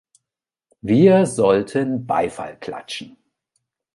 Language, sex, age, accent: German, male, 40-49, Deutschland Deutsch